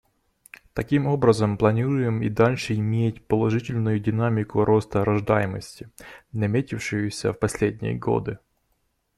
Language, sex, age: Russian, male, 19-29